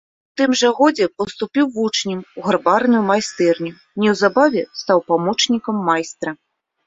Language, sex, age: Belarusian, female, 40-49